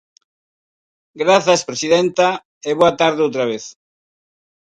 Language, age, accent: Galician, 60-69, Normativo (estándar)